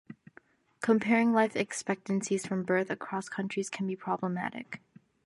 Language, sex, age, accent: English, female, under 19, United States English